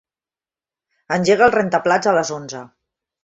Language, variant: Catalan, Central